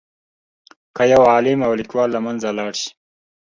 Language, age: Pashto, 30-39